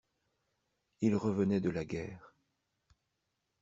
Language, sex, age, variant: French, male, 50-59, Français de métropole